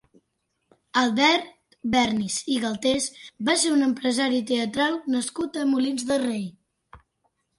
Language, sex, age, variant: Catalan, female, under 19, Central